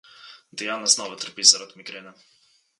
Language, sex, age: Slovenian, male, 19-29